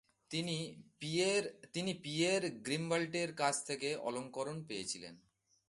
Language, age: Bengali, 40-49